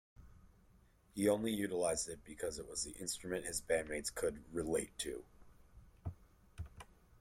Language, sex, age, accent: English, male, 19-29, United States English